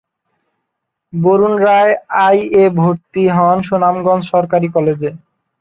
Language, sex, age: Bengali, male, 19-29